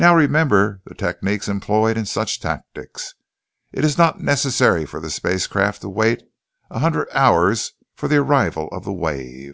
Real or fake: real